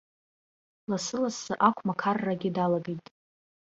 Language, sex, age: Abkhazian, female, under 19